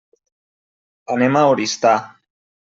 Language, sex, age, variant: Catalan, male, 19-29, Nord-Occidental